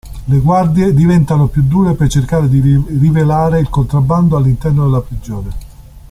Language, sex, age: Italian, male, 60-69